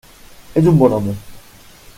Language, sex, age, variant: Catalan, male, 30-39, Central